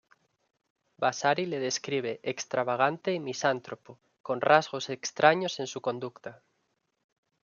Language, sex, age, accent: Spanish, male, 19-29, España: Norte peninsular (Asturias, Castilla y León, Cantabria, País Vasco, Navarra, Aragón, La Rioja, Guadalajara, Cuenca)